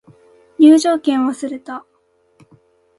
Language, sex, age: Japanese, female, 19-29